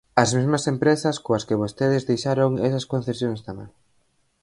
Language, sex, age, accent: Galician, male, 19-29, Central (gheada); Normativo (estándar)